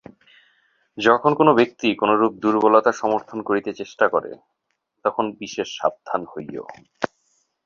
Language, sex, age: Bengali, male, 19-29